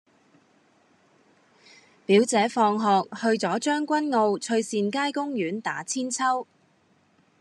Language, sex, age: Cantonese, female, 30-39